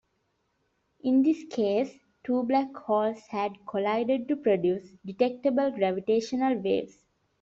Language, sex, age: English, female, 19-29